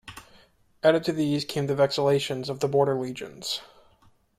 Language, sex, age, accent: English, male, 30-39, United States English